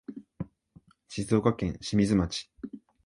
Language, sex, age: Japanese, male, 19-29